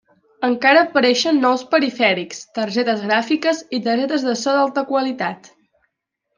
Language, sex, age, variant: Catalan, female, under 19, Central